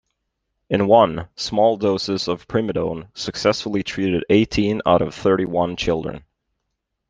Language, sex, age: English, male, 30-39